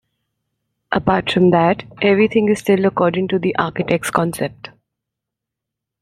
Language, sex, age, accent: English, female, 19-29, India and South Asia (India, Pakistan, Sri Lanka)